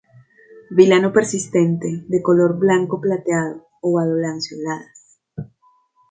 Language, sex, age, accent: Spanish, female, 40-49, Andino-Pacífico: Colombia, Perú, Ecuador, oeste de Bolivia y Venezuela andina